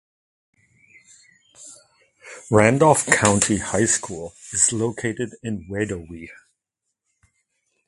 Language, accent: English, United States English